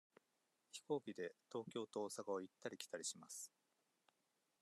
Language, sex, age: Japanese, male, 40-49